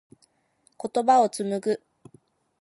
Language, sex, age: Japanese, female, under 19